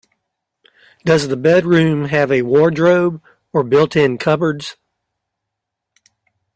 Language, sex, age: English, male, 50-59